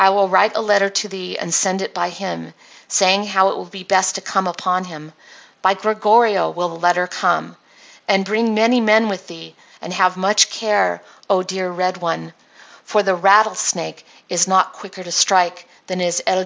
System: none